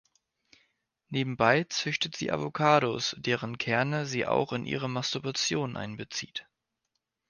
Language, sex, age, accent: German, male, 19-29, Deutschland Deutsch